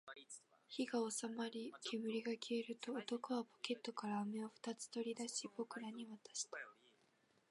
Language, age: Japanese, 19-29